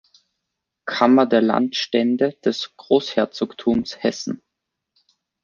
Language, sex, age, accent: German, male, 19-29, Österreichisches Deutsch